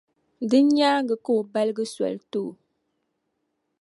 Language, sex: Dagbani, female